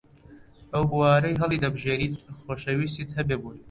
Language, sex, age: Central Kurdish, male, 30-39